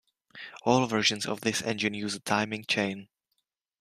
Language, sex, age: English, male, 19-29